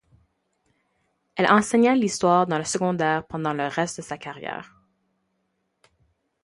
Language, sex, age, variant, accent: French, female, 19-29, Français d'Amérique du Nord, Français du Canada